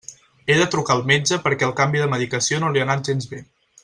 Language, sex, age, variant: Catalan, male, 19-29, Central